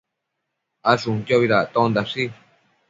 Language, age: Matsés, under 19